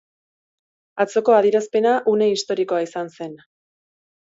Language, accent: Basque, Erdialdekoa edo Nafarra (Gipuzkoa, Nafarroa)